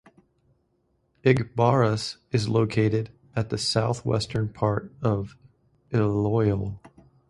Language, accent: English, United States English